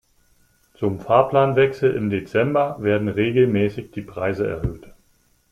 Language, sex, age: German, male, 30-39